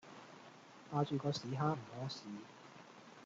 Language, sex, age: Cantonese, male, 40-49